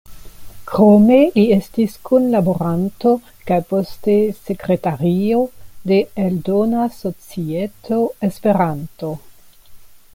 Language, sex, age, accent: Esperanto, female, 60-69, Internacia